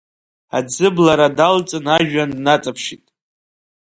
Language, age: Abkhazian, under 19